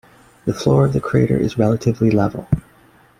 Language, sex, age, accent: English, male, 30-39, United States English